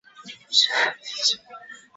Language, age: Chinese, 30-39